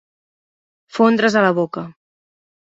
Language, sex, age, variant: Catalan, female, 19-29, Central